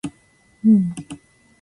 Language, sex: Japanese, female